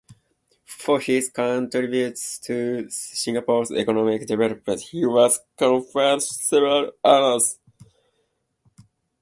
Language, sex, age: English, male, 19-29